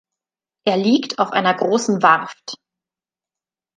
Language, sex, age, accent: German, female, 30-39, Deutschland Deutsch